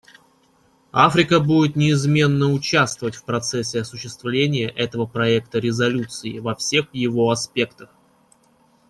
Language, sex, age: Russian, male, 30-39